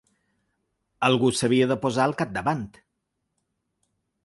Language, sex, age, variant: Catalan, male, 40-49, Balear